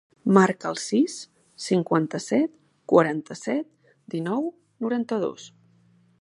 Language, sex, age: Catalan, female, 40-49